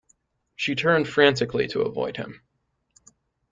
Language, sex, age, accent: English, male, 19-29, United States English